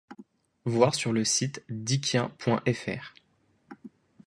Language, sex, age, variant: French, male, 19-29, Français de métropole